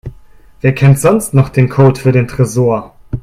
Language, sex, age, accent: German, male, 30-39, Deutschland Deutsch